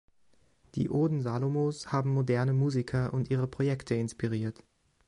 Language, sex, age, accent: German, male, 19-29, Deutschland Deutsch